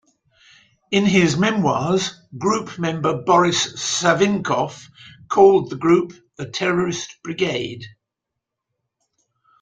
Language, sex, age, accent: English, male, 70-79, England English